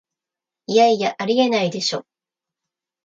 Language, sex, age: Japanese, female, 40-49